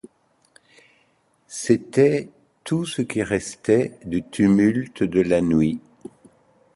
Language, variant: French, Français de métropole